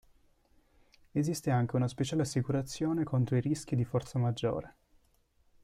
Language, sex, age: Italian, male, 19-29